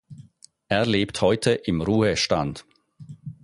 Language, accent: German, Schweizerdeutsch